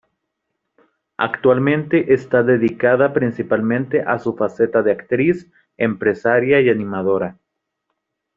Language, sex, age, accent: Spanish, male, 19-29, México